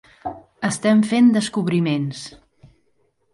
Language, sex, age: Catalan, female, 40-49